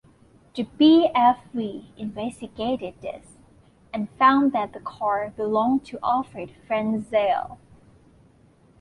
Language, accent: English, United States English